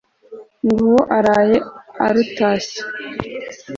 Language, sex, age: Kinyarwanda, female, 19-29